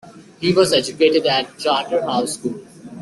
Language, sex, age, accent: English, male, 19-29, United States English